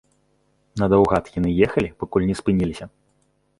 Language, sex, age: Belarusian, male, 30-39